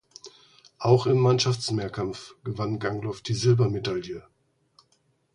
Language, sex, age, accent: German, male, 40-49, Deutschland Deutsch